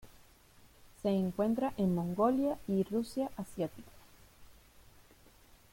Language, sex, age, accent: Spanish, female, 19-29, Caribe: Cuba, Venezuela, Puerto Rico, República Dominicana, Panamá, Colombia caribeña, México caribeño, Costa del golfo de México